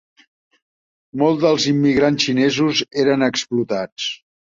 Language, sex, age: Catalan, male, 70-79